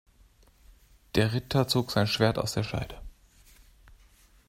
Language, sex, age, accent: German, male, 19-29, Deutschland Deutsch